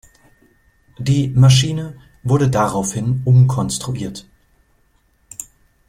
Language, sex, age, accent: German, male, 30-39, Deutschland Deutsch